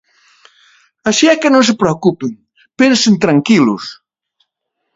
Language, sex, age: Galician, male, 40-49